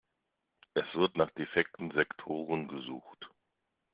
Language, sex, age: German, male, 40-49